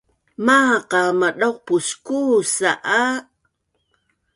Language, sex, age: Bunun, female, 60-69